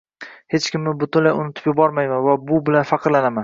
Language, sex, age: Uzbek, male, 19-29